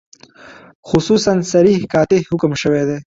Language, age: Pashto, 19-29